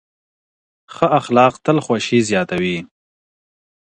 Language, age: Pashto, 30-39